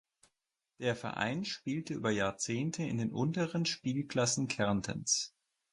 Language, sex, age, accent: German, male, 30-39, Deutschland Deutsch